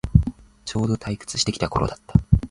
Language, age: Japanese, 19-29